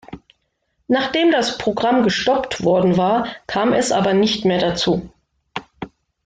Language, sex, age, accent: German, female, 50-59, Deutschland Deutsch